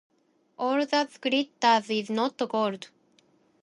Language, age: Japanese, 19-29